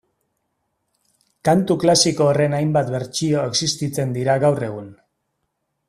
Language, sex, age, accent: Basque, male, 40-49, Erdialdekoa edo Nafarra (Gipuzkoa, Nafarroa)